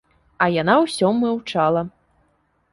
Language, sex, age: Belarusian, female, 19-29